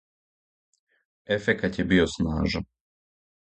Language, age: Serbian, 19-29